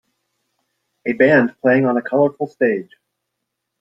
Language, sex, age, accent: English, male, 40-49, United States English